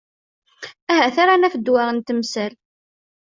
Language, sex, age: Kabyle, female, 19-29